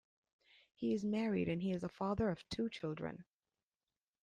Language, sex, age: English, female, 40-49